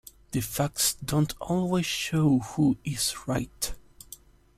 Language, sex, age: English, male, 19-29